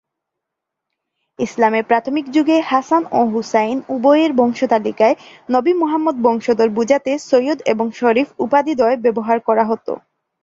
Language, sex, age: Bengali, female, 19-29